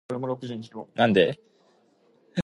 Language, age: English, 19-29